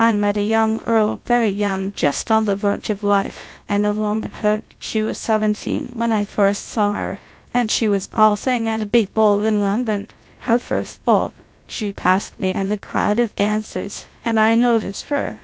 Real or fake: fake